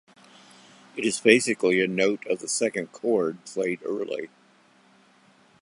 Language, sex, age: English, male, 70-79